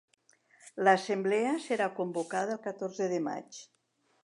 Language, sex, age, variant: Catalan, female, 60-69, Central